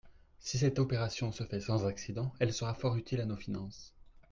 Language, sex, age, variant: French, male, 30-39, Français de métropole